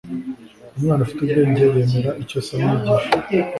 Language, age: Kinyarwanda, 19-29